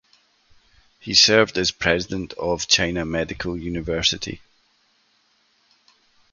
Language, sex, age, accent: English, male, 40-49, Scottish English